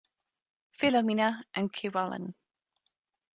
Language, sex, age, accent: English, female, 30-39, United States English